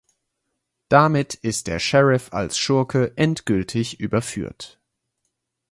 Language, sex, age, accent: German, male, 30-39, Deutschland Deutsch